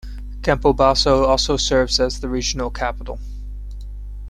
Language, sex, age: English, male, 19-29